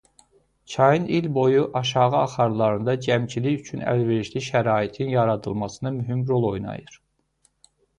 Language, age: Azerbaijani, 30-39